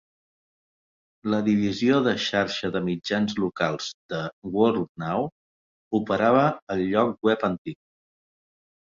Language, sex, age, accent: Catalan, male, 50-59, Neutre